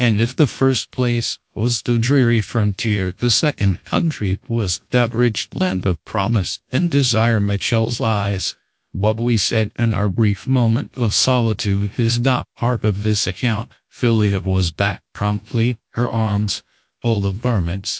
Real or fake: fake